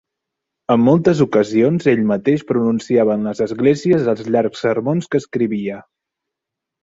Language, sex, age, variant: Catalan, male, 30-39, Central